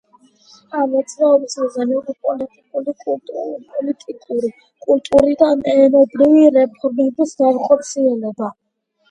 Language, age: Georgian, 30-39